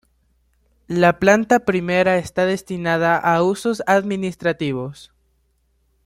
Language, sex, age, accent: Spanish, male, under 19, Andino-Pacífico: Colombia, Perú, Ecuador, oeste de Bolivia y Venezuela andina